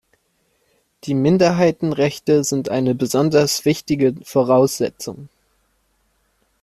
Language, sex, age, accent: German, male, under 19, Deutschland Deutsch